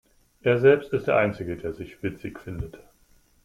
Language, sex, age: German, male, 30-39